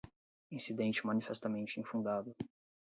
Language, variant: Portuguese, Portuguese (Brasil)